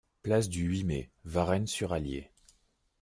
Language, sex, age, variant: French, male, 30-39, Français de métropole